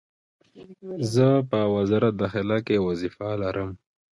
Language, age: Pashto, 19-29